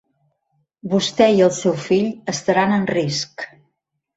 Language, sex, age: Catalan, female, 60-69